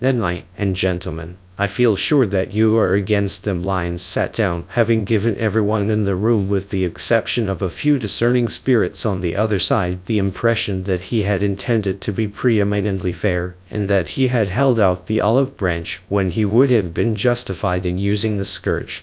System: TTS, GradTTS